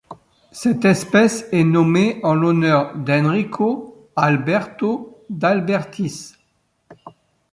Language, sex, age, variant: French, male, 60-69, Français de métropole